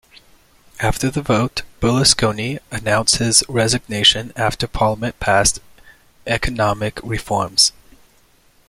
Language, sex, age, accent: English, male, 19-29, United States English